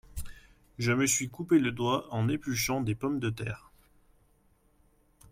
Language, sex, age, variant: French, male, 30-39, Français de métropole